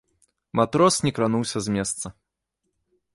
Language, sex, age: Belarusian, male, 30-39